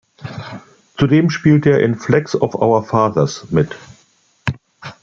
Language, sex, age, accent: German, male, 60-69, Deutschland Deutsch